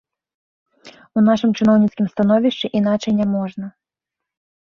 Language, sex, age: Belarusian, female, 19-29